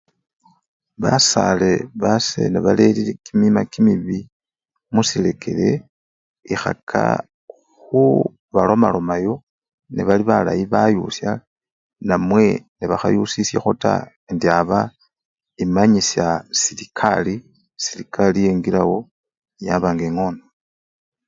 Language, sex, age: Luyia, male, 40-49